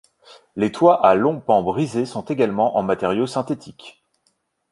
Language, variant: French, Français de métropole